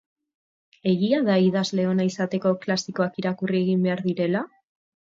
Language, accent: Basque, Mendebalekoa (Araba, Bizkaia, Gipuzkoako mendebaleko herri batzuk)